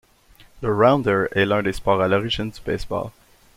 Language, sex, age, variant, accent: French, male, 30-39, Français d'Amérique du Nord, Français du Canada